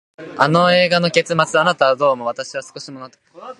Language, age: Japanese, under 19